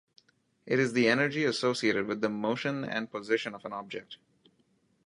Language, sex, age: English, male, 19-29